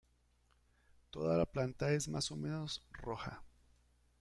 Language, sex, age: Spanish, male, 50-59